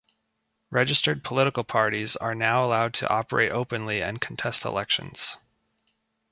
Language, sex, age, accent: English, male, 30-39, United States English